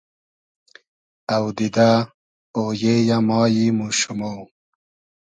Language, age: Hazaragi, 30-39